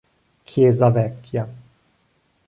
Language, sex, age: Italian, male, 40-49